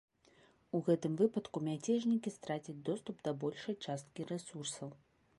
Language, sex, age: Belarusian, female, 30-39